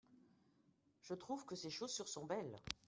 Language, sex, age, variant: French, female, 60-69, Français de métropole